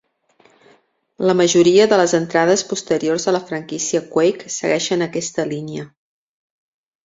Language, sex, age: Catalan, female, 40-49